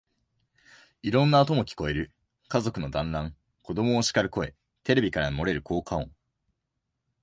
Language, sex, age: Japanese, male, 19-29